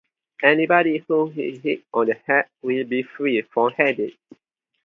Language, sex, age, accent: English, male, 19-29, Malaysian English